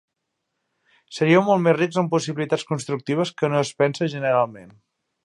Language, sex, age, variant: Catalan, male, 30-39, Central